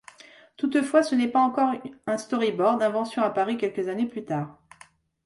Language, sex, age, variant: French, female, 40-49, Français de métropole